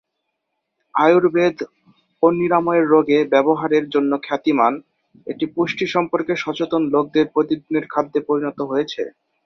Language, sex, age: Bengali, male, 19-29